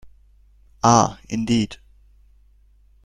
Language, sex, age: English, male, under 19